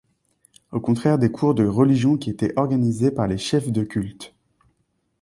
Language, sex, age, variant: French, male, 19-29, Français de métropole